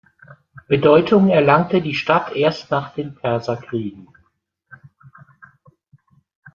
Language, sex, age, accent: German, male, 50-59, Deutschland Deutsch